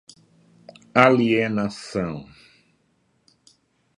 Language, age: Portuguese, 60-69